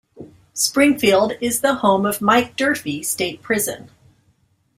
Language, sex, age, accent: English, female, 50-59, United States English